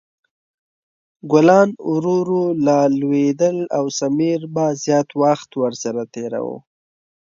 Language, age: Pashto, 19-29